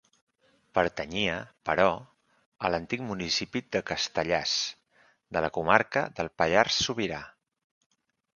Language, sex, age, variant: Catalan, male, 40-49, Central